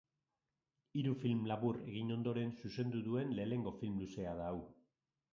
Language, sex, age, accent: Basque, male, 40-49, Mendebalekoa (Araba, Bizkaia, Gipuzkoako mendebaleko herri batzuk)